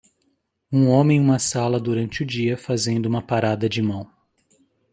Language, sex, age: Portuguese, male, 40-49